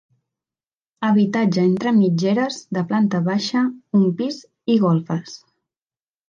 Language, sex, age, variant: Catalan, female, 19-29, Septentrional